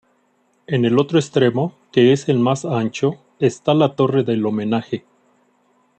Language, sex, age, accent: Spanish, male, 40-49, México